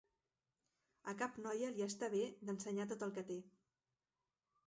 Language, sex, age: Catalan, female, 40-49